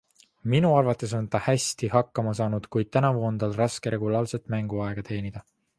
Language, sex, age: Estonian, male, 19-29